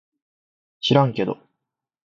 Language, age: Japanese, 19-29